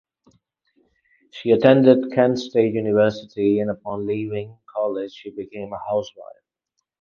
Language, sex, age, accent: English, male, 19-29, England English